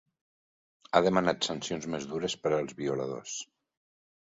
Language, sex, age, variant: Catalan, male, 60-69, Central